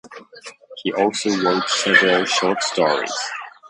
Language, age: English, 19-29